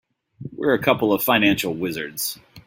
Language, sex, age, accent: English, male, 30-39, United States English